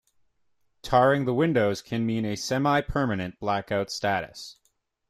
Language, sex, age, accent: English, male, 19-29, Canadian English